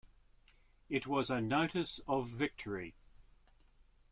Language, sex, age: English, male, 60-69